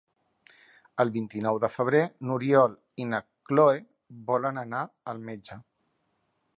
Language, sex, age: Catalan, male, 40-49